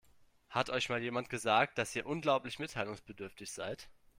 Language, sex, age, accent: German, male, 19-29, Deutschland Deutsch